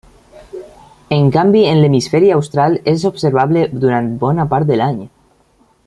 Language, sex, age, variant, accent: Catalan, male, 19-29, Valencià central, valencià